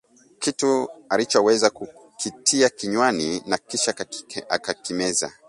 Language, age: Swahili, 30-39